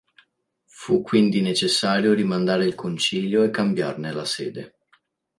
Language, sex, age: Italian, male, 19-29